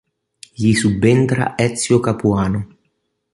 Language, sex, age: Italian, male, 19-29